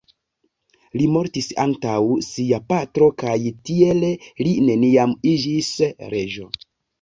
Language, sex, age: Esperanto, male, 19-29